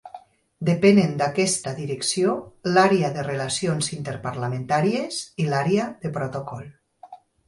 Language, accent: Catalan, valencià